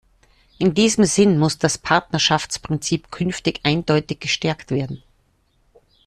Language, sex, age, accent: German, female, 50-59, Österreichisches Deutsch